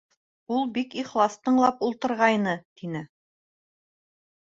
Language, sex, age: Bashkir, female, 30-39